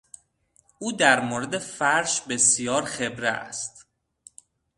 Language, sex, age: Persian, male, 19-29